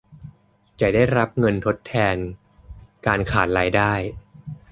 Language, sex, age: Thai, male, 30-39